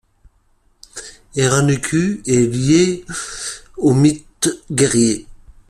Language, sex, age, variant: French, male, 50-59, Français de métropole